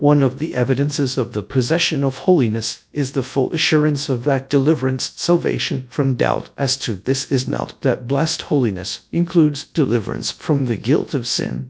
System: TTS, GradTTS